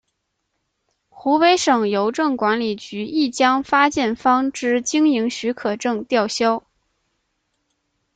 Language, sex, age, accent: Chinese, female, 19-29, 出生地：河南省